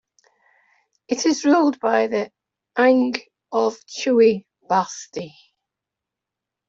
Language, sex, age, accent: English, female, 60-69, England English